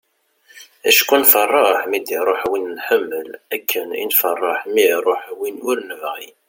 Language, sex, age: Kabyle, male, 30-39